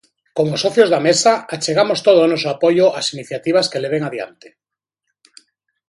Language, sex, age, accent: Galician, male, 40-49, Normativo (estándar)